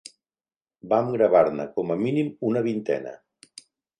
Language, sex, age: Catalan, male, 60-69